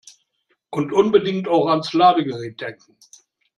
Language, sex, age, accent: German, male, 60-69, Deutschland Deutsch